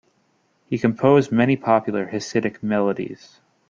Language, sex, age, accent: English, male, 19-29, United States English